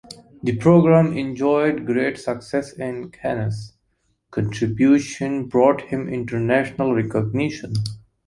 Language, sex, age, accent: English, male, 19-29, United States English